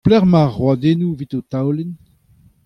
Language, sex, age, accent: Breton, male, 60-69, Kerneveg